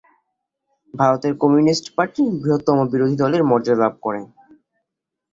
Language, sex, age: Bengali, male, under 19